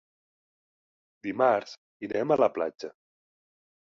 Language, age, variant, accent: Catalan, 30-39, Central, central